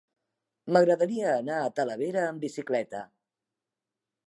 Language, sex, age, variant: Catalan, female, 50-59, Central